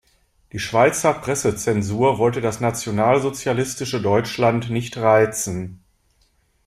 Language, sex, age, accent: German, male, 30-39, Deutschland Deutsch